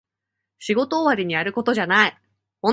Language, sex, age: Japanese, female, 19-29